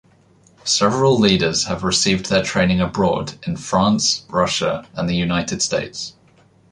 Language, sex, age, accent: English, male, 19-29, England English